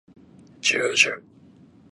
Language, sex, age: Japanese, male, 19-29